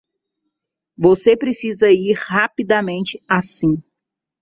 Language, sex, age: Portuguese, female, 40-49